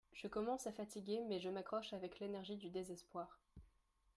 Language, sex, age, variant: French, female, under 19, Français de métropole